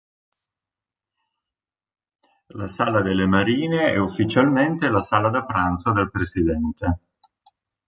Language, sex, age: Italian, male, 50-59